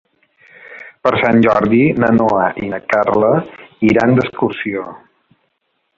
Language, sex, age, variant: Catalan, male, 50-59, Balear